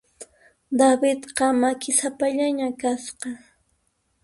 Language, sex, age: Puno Quechua, female, 19-29